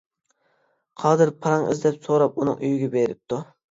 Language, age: Uyghur, 19-29